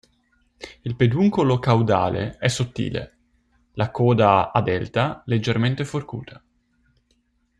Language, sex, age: Italian, male, 30-39